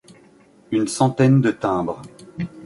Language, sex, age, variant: French, male, 40-49, Français de métropole